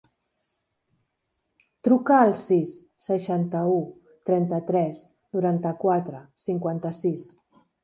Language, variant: Catalan, Central